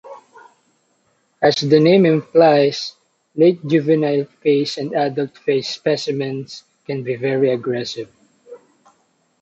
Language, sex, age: English, male, 19-29